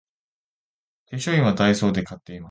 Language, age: Japanese, 30-39